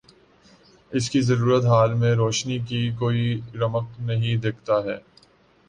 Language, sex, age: Urdu, male, 19-29